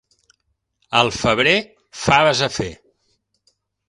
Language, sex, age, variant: Catalan, male, 50-59, Central